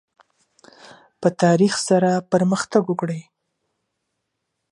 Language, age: Pashto, 19-29